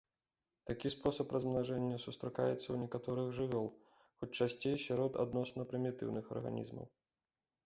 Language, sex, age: Belarusian, male, 30-39